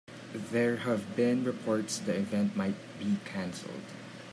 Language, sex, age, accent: English, male, 19-29, Filipino